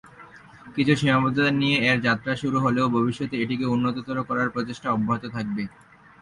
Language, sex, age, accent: Bengali, male, 19-29, fluent